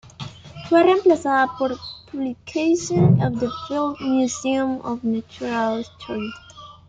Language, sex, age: Spanish, female, under 19